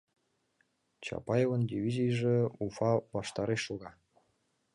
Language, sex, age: Mari, male, 19-29